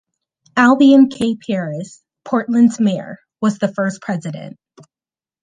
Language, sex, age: English, female, 30-39